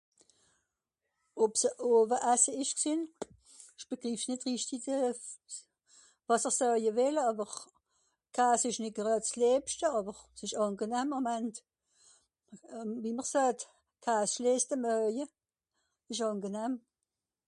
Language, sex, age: Swiss German, female, 60-69